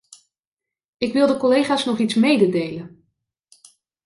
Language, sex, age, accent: Dutch, female, 40-49, Nederlands Nederlands